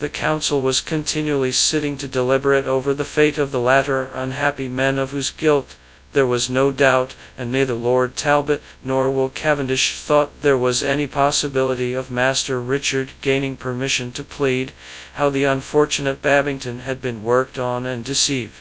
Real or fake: fake